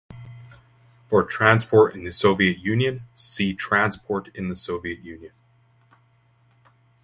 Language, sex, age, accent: English, male, 19-29, Canadian English